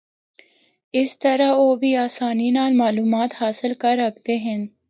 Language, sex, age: Northern Hindko, female, 19-29